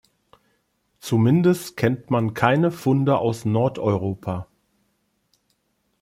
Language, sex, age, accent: German, male, 50-59, Deutschland Deutsch